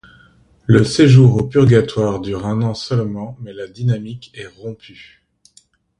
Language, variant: French, Français d'Europe